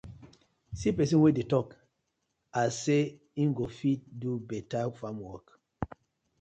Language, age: Nigerian Pidgin, 40-49